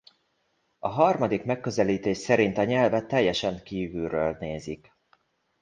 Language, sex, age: Hungarian, male, 40-49